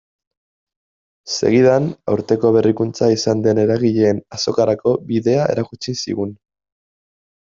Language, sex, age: Basque, male, 19-29